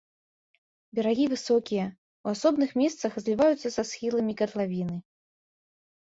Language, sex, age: Belarusian, female, 19-29